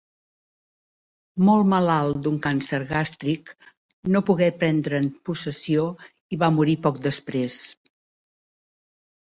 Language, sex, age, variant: Catalan, female, 60-69, Central